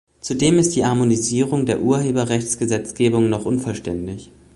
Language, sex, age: German, male, 19-29